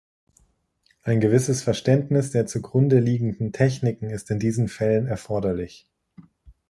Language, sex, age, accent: German, male, 30-39, Deutschland Deutsch